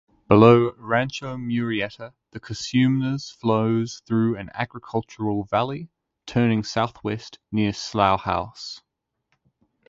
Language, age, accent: English, 19-29, England English